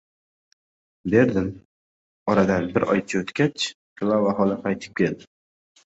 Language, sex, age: Uzbek, male, 19-29